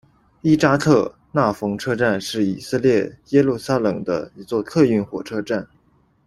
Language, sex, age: Chinese, male, 19-29